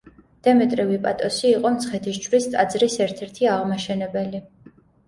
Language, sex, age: Georgian, female, 19-29